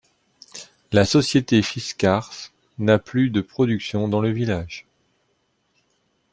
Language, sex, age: French, male, 40-49